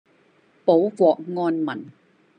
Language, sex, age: Cantonese, female, 60-69